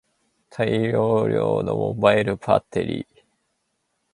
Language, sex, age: Japanese, male, 30-39